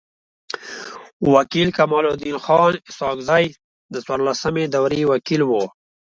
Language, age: Pashto, 30-39